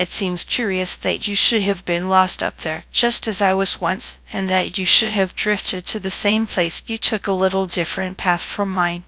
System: TTS, GradTTS